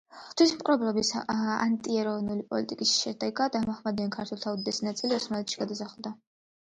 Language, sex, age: Georgian, female, 19-29